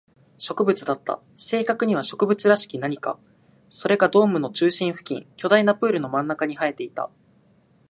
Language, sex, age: Japanese, male, 19-29